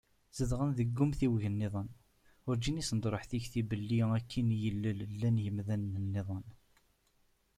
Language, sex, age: Kabyle, male, 30-39